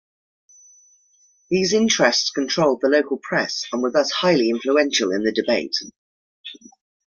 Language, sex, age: English, female, 30-39